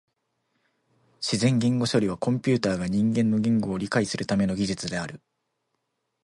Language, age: Japanese, 19-29